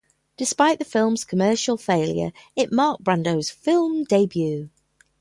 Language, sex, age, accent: English, female, 50-59, England English